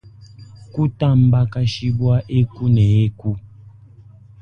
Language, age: Luba-Lulua, 40-49